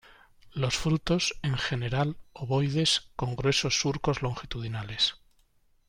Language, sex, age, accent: Spanish, male, 50-59, España: Norte peninsular (Asturias, Castilla y León, Cantabria, País Vasco, Navarra, Aragón, La Rioja, Guadalajara, Cuenca)